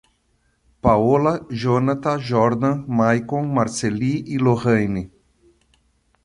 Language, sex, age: Portuguese, male, 60-69